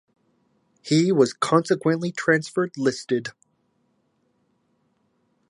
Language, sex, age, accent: English, male, 40-49, United States English